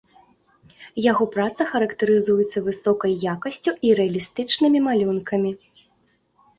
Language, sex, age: Belarusian, female, 19-29